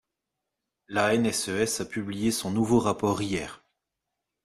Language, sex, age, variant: French, male, 40-49, Français de métropole